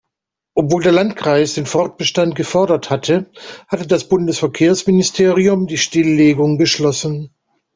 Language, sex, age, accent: German, male, 50-59, Deutschland Deutsch